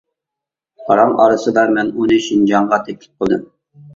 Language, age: Uyghur, 30-39